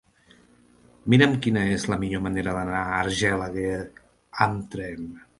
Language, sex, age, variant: Catalan, male, 50-59, Central